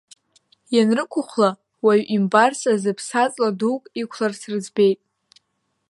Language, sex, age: Abkhazian, female, 19-29